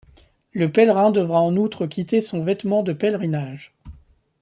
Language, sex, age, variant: French, male, 30-39, Français de métropole